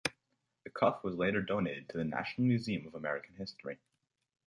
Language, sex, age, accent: English, male, under 19, United States English